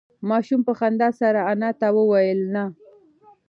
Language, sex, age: Pashto, female, 19-29